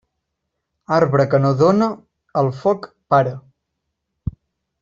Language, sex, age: Catalan, male, under 19